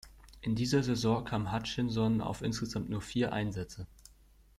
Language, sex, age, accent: German, male, under 19, Deutschland Deutsch